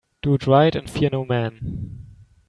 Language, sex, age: English, male, 19-29